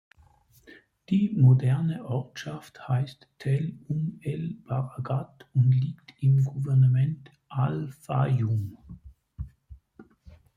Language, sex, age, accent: German, male, 50-59, Schweizerdeutsch